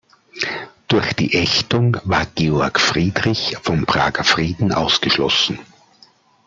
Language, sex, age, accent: German, male, 40-49, Österreichisches Deutsch